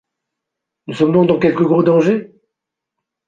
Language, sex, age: French, male, 60-69